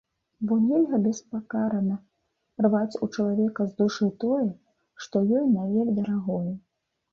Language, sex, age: Belarusian, female, 30-39